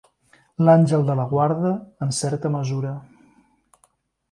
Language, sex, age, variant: Catalan, male, 50-59, Central